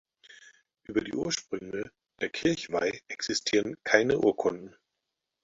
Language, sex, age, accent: German, male, 50-59, Deutschland Deutsch